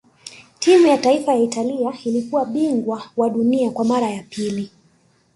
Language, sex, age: Swahili, female, 19-29